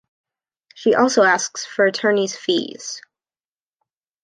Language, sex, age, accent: English, female, 19-29, United States English